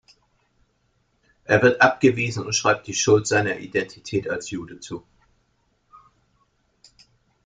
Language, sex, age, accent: German, male, 60-69, Deutschland Deutsch